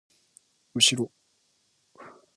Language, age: Japanese, 19-29